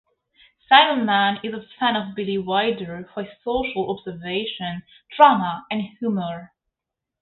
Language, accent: English, England English